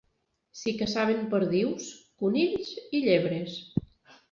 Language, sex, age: Catalan, female, 40-49